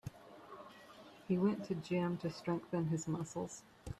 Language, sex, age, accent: English, female, 40-49, United States English